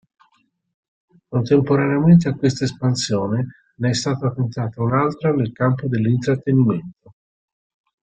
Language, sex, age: Italian, male, 30-39